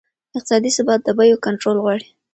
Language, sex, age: Pashto, female, 19-29